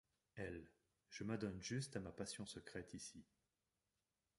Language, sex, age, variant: French, male, 40-49, Français de métropole